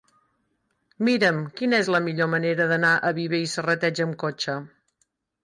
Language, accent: Catalan, Girona